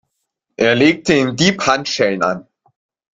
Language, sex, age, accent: German, male, under 19, Deutschland Deutsch